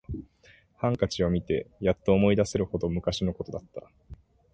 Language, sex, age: Japanese, male, 19-29